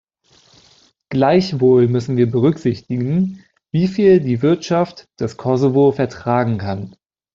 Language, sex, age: German, male, 19-29